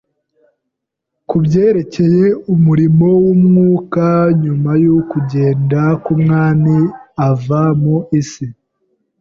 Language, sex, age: Kinyarwanda, male, 19-29